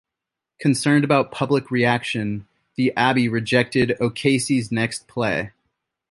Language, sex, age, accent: English, male, 19-29, United States English